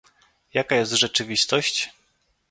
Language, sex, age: Polish, male, 30-39